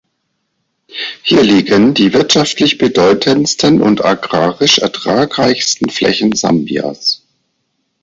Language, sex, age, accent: German, male, 50-59, Deutschland Deutsch